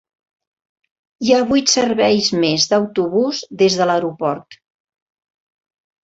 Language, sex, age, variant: Catalan, female, 60-69, Central